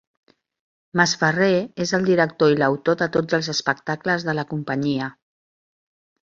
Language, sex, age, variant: Catalan, female, 50-59, Central